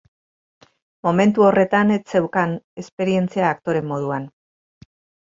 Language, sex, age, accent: Basque, female, 50-59, Mendebalekoa (Araba, Bizkaia, Gipuzkoako mendebaleko herri batzuk)